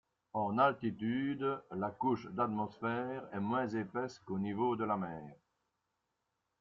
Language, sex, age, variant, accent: French, male, 60-69, Français d'Europe, Français de Belgique